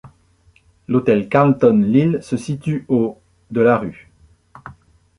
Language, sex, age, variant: French, male, 50-59, Français de métropole